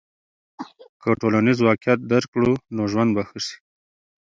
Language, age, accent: Pashto, 30-39, پکتیا ولایت، احمدزی